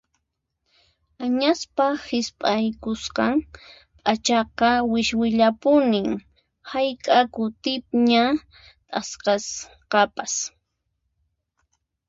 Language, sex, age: Puno Quechua, female, 30-39